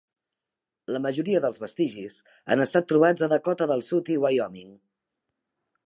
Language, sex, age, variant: Catalan, female, 50-59, Central